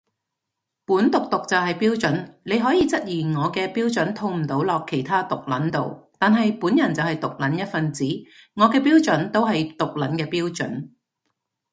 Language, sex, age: Cantonese, female, 40-49